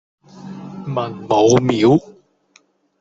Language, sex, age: Cantonese, male, under 19